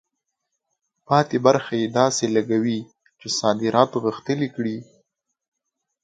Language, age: Pashto, 19-29